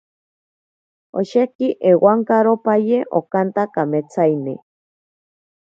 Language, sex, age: Ashéninka Perené, female, 30-39